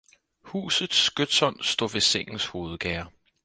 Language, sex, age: Danish, male, 19-29